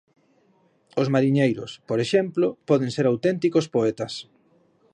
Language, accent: Galician, Normativo (estándar)